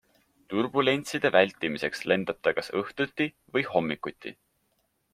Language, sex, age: Estonian, male, 19-29